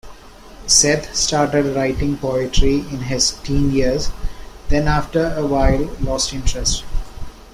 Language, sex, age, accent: English, male, 19-29, India and South Asia (India, Pakistan, Sri Lanka)